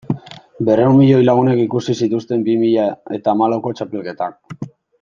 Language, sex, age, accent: Basque, male, 19-29, Mendebalekoa (Araba, Bizkaia, Gipuzkoako mendebaleko herri batzuk)